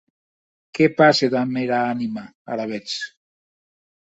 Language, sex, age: Occitan, male, 60-69